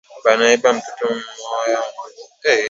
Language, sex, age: Swahili, male, 19-29